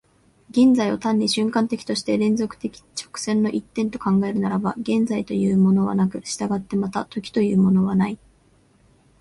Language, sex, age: Japanese, female, 19-29